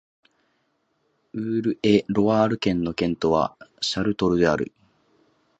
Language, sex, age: Japanese, male, 19-29